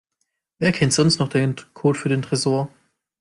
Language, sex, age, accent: German, male, 19-29, Deutschland Deutsch